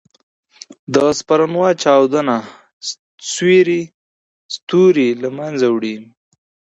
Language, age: Pashto, 19-29